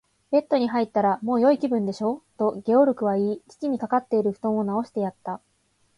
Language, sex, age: Japanese, female, 19-29